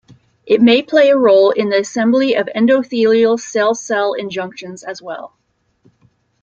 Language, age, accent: English, 30-39, United States English